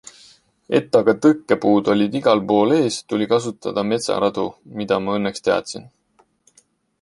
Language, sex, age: Estonian, male, 19-29